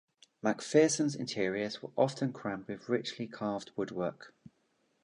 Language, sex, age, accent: English, male, 40-49, England English